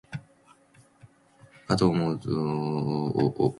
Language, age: Japanese, 19-29